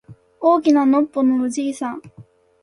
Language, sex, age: Japanese, female, 19-29